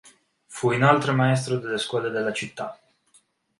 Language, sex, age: Italian, male, 19-29